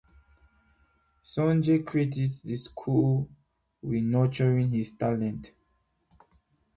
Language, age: English, 19-29